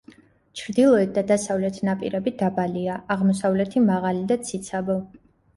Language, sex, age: Georgian, female, 19-29